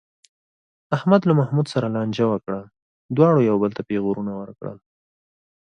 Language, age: Pashto, 19-29